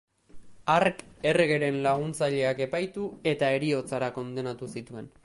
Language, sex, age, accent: Basque, male, 19-29, Mendebalekoa (Araba, Bizkaia, Gipuzkoako mendebaleko herri batzuk)